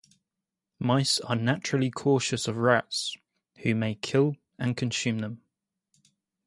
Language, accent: English, England English